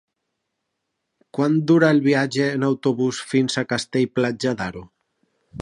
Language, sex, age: Catalan, male, 30-39